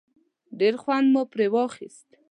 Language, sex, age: Pashto, female, 19-29